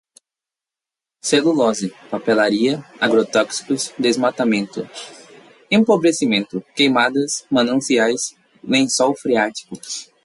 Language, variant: Portuguese, Portuguese (Brasil)